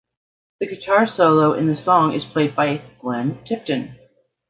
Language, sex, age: English, female, 50-59